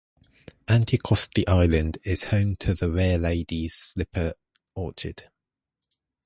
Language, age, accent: English, 19-29, England English